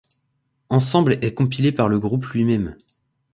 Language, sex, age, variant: French, male, 19-29, Français de métropole